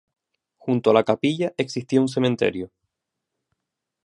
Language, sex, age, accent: Spanish, male, 19-29, España: Islas Canarias